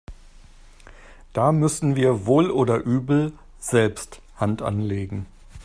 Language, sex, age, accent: German, male, 50-59, Deutschland Deutsch